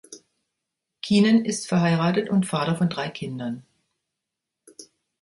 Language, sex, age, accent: German, female, 60-69, Deutschland Deutsch